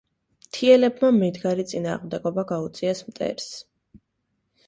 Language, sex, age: Georgian, female, 19-29